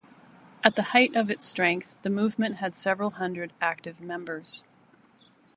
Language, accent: English, Canadian English